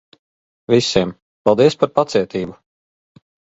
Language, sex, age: Latvian, male, 40-49